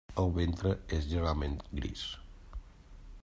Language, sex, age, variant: Catalan, male, 50-59, Central